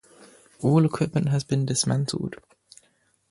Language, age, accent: English, 19-29, England English